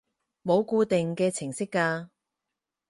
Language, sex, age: Cantonese, female, 30-39